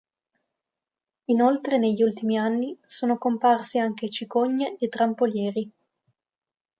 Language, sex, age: Italian, female, 19-29